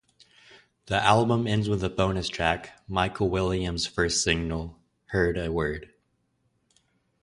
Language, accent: English, United States English